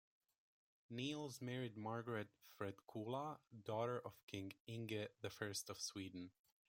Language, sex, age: English, male, 19-29